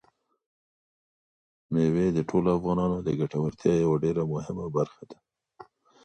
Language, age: Pashto, 30-39